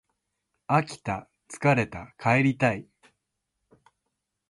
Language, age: Japanese, 50-59